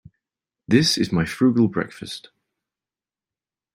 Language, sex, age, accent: English, male, 19-29, England English